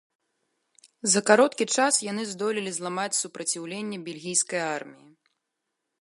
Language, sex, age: Belarusian, female, 19-29